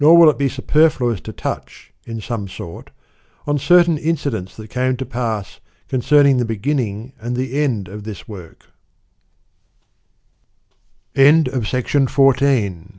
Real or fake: real